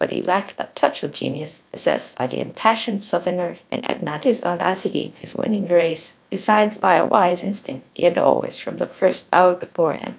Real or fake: fake